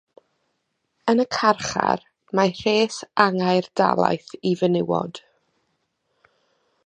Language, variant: Welsh, South-Eastern Welsh